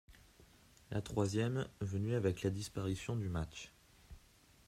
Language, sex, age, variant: French, male, 19-29, Français de métropole